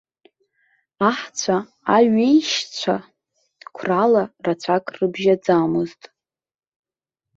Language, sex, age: Abkhazian, female, 19-29